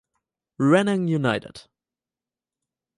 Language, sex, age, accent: German, male, 19-29, Deutschland Deutsch